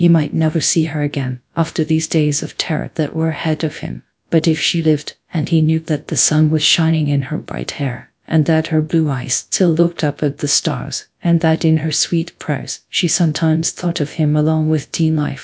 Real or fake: fake